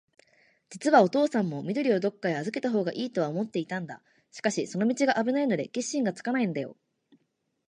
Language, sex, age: Japanese, female, 19-29